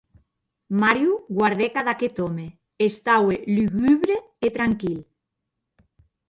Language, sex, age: Occitan, female, 40-49